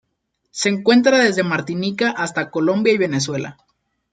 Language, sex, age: Spanish, male, 19-29